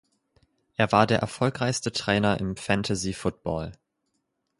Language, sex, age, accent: German, male, 19-29, Deutschland Deutsch